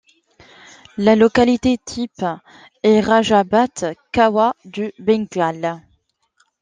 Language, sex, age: French, female, 30-39